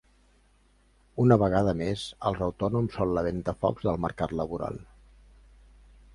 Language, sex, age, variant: Catalan, male, 50-59, Central